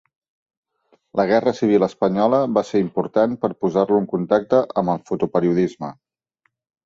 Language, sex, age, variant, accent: Catalan, male, 40-49, Central, gironí